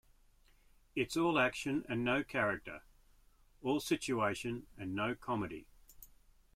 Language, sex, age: English, male, 60-69